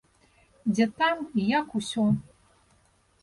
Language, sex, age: Belarusian, female, 30-39